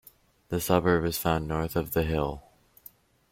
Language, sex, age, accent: English, male, under 19, United States English